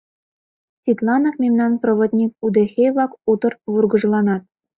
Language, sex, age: Mari, female, 19-29